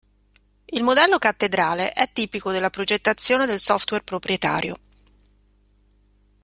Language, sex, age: Italian, female, 50-59